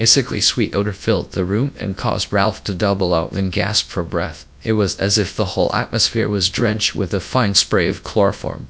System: TTS, GradTTS